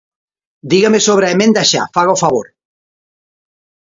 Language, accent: Galician, Normativo (estándar)